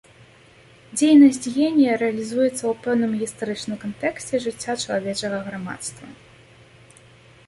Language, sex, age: Belarusian, female, 30-39